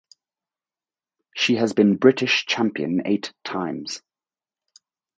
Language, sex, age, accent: English, male, 30-39, United States English